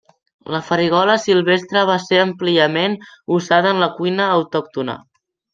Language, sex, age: Catalan, male, under 19